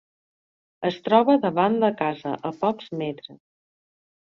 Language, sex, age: Catalan, female, 40-49